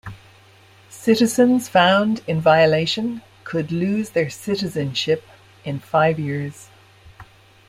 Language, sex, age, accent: English, female, 50-59, Irish English